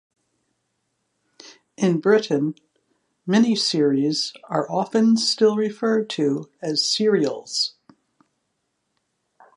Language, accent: English, United States English